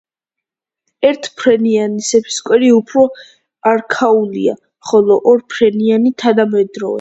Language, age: Georgian, under 19